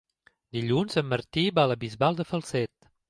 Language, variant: Catalan, Septentrional